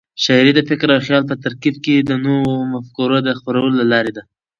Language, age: Pashto, 19-29